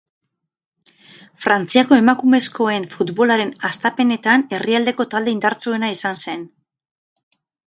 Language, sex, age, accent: Basque, female, 50-59, Mendebalekoa (Araba, Bizkaia, Gipuzkoako mendebaleko herri batzuk)